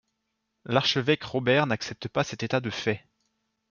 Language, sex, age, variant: French, male, 19-29, Français de métropole